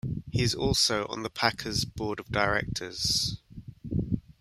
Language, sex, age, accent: English, male, 30-39, England English